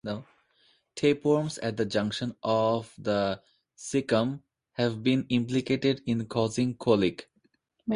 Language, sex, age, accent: English, female, 19-29, United States English